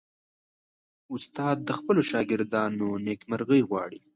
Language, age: Pashto, 19-29